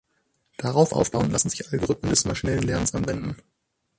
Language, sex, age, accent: German, female, 19-29, Deutschland Deutsch